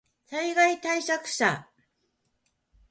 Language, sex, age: Japanese, female, 50-59